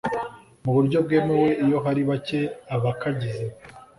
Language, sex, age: Kinyarwanda, male, 19-29